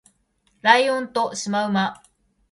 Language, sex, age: Japanese, female, 40-49